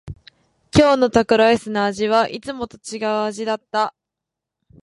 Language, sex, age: Japanese, female, 19-29